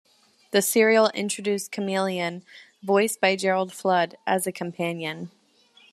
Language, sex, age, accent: English, female, 19-29, United States English